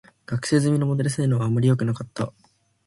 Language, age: Japanese, 19-29